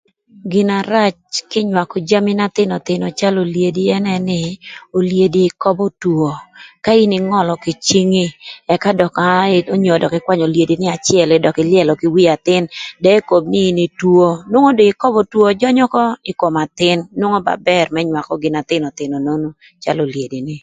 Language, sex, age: Thur, female, 50-59